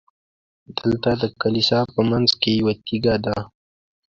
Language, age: Pashto, 19-29